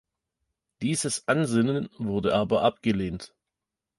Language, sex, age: German, male, 30-39